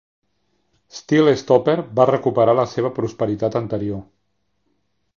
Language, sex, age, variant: Catalan, male, 60-69, Central